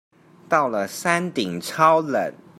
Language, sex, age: Chinese, male, 19-29